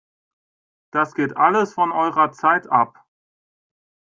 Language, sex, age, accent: German, male, 19-29, Deutschland Deutsch